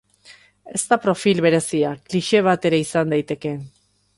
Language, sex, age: Basque, female, 50-59